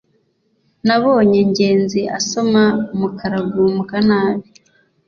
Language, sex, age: Kinyarwanda, female, 19-29